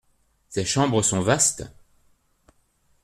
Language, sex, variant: French, male, Français de métropole